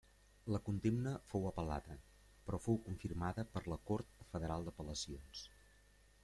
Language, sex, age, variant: Catalan, male, 50-59, Central